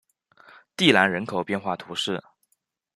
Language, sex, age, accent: Chinese, male, 19-29, 出生地：湖北省